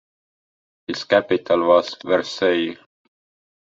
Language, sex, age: English, male, 19-29